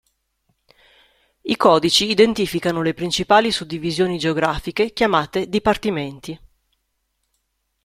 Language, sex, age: Italian, female, 30-39